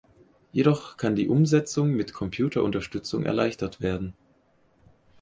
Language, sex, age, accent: German, male, 30-39, Deutschland Deutsch